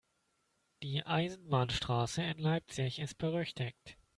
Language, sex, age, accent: German, male, 19-29, Deutschland Deutsch